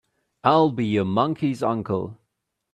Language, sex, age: English, male, 19-29